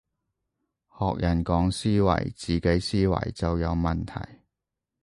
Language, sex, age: Cantonese, male, 30-39